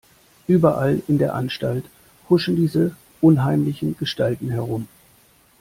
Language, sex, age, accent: German, male, 30-39, Deutschland Deutsch